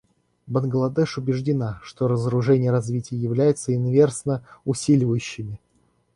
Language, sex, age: Russian, male, 19-29